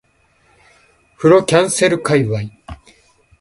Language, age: Japanese, 40-49